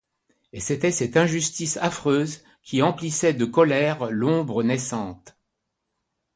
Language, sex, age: French, male, 60-69